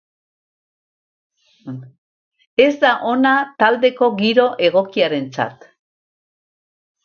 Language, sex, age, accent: Basque, female, 70-79, Mendebalekoa (Araba, Bizkaia, Gipuzkoako mendebaleko herri batzuk)